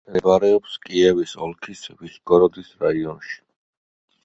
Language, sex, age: Georgian, male, 30-39